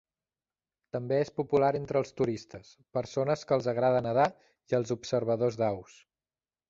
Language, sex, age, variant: Catalan, male, 30-39, Central